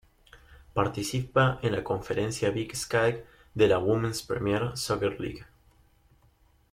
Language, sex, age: Spanish, male, 19-29